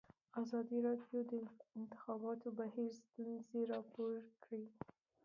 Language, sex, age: Pashto, female, under 19